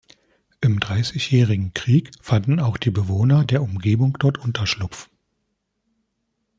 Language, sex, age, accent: German, male, 40-49, Deutschland Deutsch